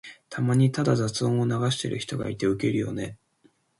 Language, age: Japanese, 19-29